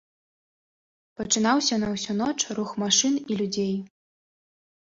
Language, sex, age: Belarusian, female, 19-29